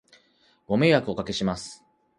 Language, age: Japanese, 30-39